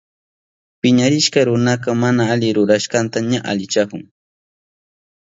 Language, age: Southern Pastaza Quechua, 30-39